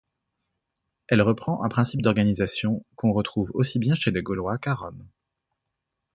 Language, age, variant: French, 30-39, Français de métropole